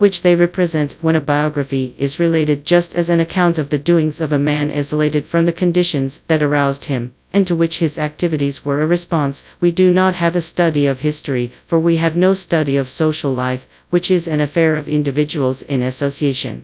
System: TTS, FastPitch